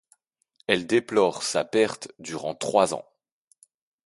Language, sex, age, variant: French, male, 40-49, Français de métropole